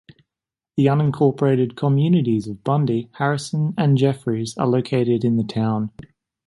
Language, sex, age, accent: English, male, 19-29, Australian English